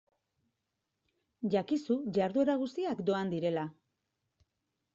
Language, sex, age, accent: Basque, female, 40-49, Mendebalekoa (Araba, Bizkaia, Gipuzkoako mendebaleko herri batzuk)